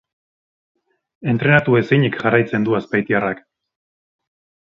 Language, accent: Basque, Erdialdekoa edo Nafarra (Gipuzkoa, Nafarroa)